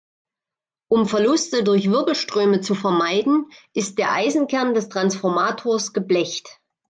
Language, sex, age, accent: German, female, 40-49, Deutschland Deutsch